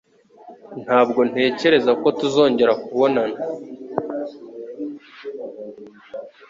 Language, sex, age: Kinyarwanda, male, 19-29